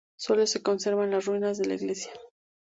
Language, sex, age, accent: Spanish, female, 30-39, México